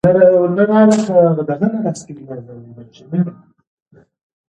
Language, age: Pashto, 19-29